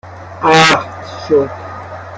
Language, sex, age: Persian, male, 30-39